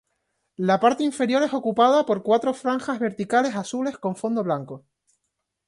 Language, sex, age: Spanish, male, 19-29